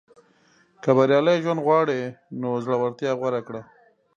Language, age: Pashto, 40-49